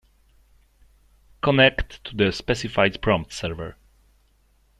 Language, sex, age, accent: English, male, 19-29, United States English